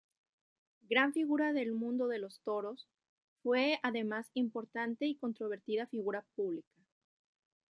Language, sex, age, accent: Spanish, female, 30-39, México